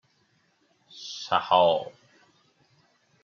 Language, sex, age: Persian, male, 19-29